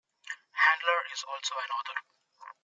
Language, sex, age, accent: English, male, 19-29, India and South Asia (India, Pakistan, Sri Lanka)